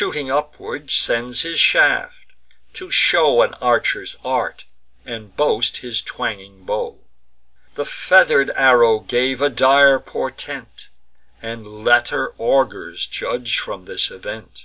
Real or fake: real